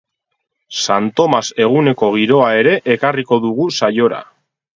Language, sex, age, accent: Basque, male, 30-39, Erdialdekoa edo Nafarra (Gipuzkoa, Nafarroa)